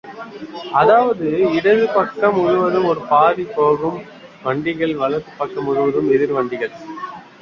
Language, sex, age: Tamil, male, 19-29